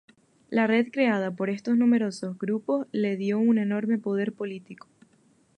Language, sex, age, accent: Spanish, female, 19-29, España: Islas Canarias